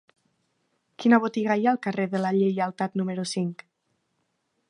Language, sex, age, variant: Catalan, female, 19-29, Nord-Occidental